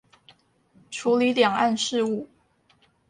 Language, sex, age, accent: Chinese, female, under 19, 出生地：臺中市